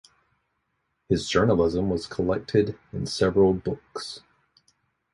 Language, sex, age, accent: English, male, 30-39, United States English